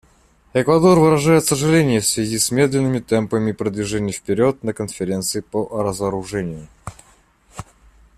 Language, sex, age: Russian, male, 40-49